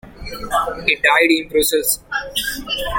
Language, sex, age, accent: English, male, 19-29, India and South Asia (India, Pakistan, Sri Lanka)